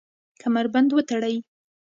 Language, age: Pashto, 19-29